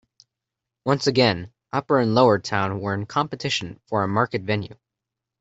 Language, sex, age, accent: English, male, under 19, United States English